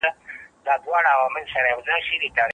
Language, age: Pashto, 30-39